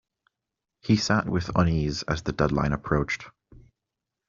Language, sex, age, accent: English, male, 19-29, United States English